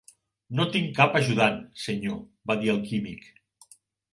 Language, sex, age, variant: Catalan, male, 50-59, Nord-Occidental